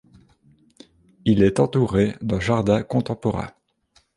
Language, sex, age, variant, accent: French, male, 30-39, Français d'Europe, Français de Belgique